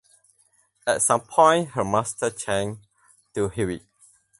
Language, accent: English, Malaysian English